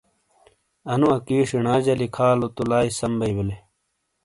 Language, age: Shina, 30-39